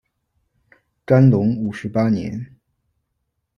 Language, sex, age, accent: Chinese, male, 40-49, 出生地：河南省